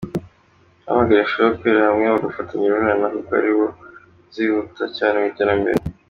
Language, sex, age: Kinyarwanda, male, under 19